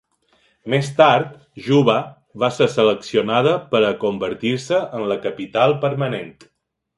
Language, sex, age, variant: Catalan, male, 40-49, Balear